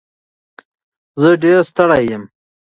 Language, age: Pashto, 19-29